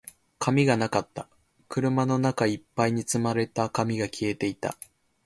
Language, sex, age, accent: Japanese, male, 19-29, 標準語